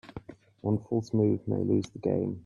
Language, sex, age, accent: English, male, 19-29, England English